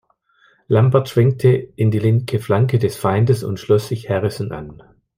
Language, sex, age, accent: German, male, 50-59, Deutschland Deutsch